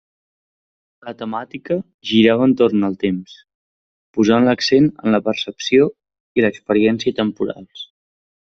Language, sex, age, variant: Catalan, male, 19-29, Central